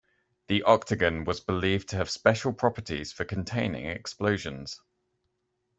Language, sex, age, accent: English, male, 30-39, England English